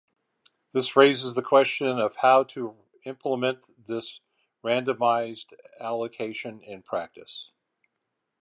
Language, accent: English, United States English